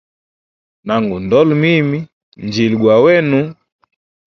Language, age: Hemba, 19-29